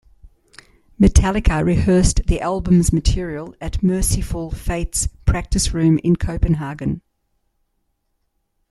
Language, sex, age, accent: English, female, 60-69, Australian English